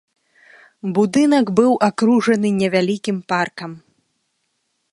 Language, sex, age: Belarusian, female, 30-39